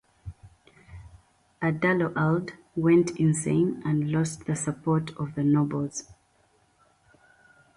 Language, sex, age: English, female, 19-29